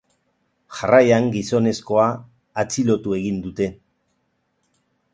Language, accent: Basque, Mendebalekoa (Araba, Bizkaia, Gipuzkoako mendebaleko herri batzuk)